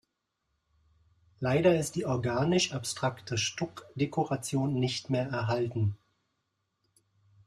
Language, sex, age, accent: German, male, 40-49, Deutschland Deutsch